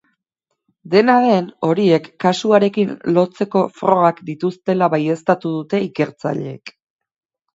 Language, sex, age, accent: Basque, female, 30-39, Erdialdekoa edo Nafarra (Gipuzkoa, Nafarroa)